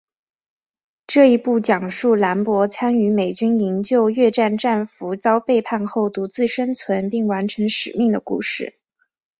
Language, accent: Chinese, 出生地：江苏省